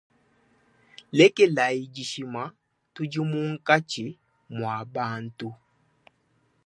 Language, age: Luba-Lulua, 19-29